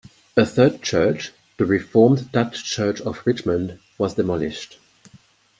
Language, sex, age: English, male, 19-29